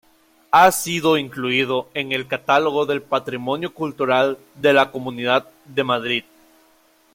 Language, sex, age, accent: Spanish, male, 19-29, México